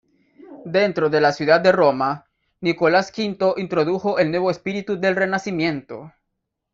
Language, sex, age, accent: Spanish, male, 19-29, América central